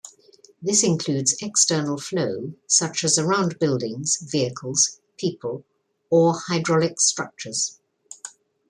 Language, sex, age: English, female, 60-69